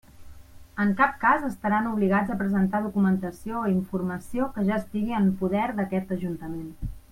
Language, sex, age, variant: Catalan, female, 30-39, Central